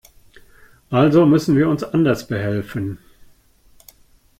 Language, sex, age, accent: German, male, 60-69, Deutschland Deutsch